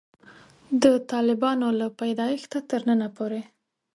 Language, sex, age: Pashto, female, 19-29